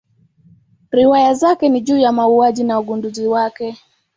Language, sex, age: Swahili, female, 19-29